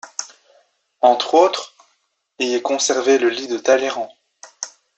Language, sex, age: French, male, under 19